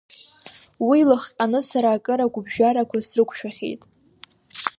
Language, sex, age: Abkhazian, female, under 19